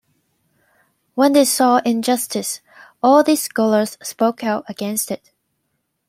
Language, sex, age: English, female, 19-29